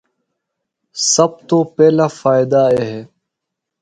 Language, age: Northern Hindko, 19-29